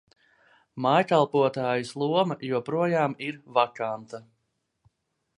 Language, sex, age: Latvian, male, 30-39